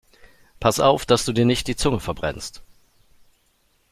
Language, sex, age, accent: German, male, 30-39, Deutschland Deutsch